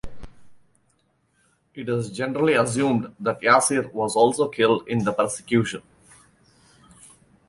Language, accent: English, India and South Asia (India, Pakistan, Sri Lanka)